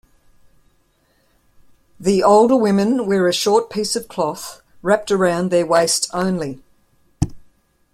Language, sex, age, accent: English, female, 50-59, Australian English